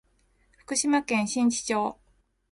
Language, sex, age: Japanese, female, 40-49